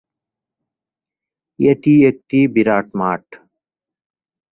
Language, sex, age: Bengali, male, 19-29